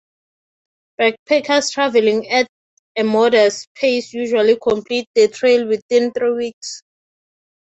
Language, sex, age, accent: English, female, 19-29, Southern African (South Africa, Zimbabwe, Namibia)